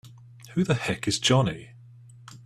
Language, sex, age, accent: English, male, 30-39, England English